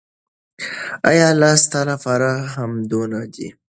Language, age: Pashto, under 19